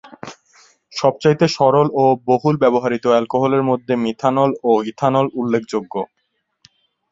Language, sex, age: Bengali, male, 19-29